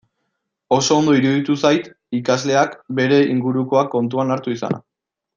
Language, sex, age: Basque, male, 19-29